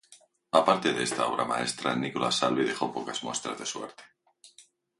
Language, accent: Spanish, España: Centro-Sur peninsular (Madrid, Toledo, Castilla-La Mancha)